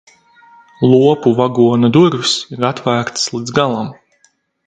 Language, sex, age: Latvian, male, 19-29